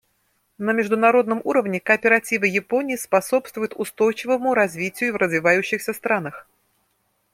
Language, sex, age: Russian, female, 50-59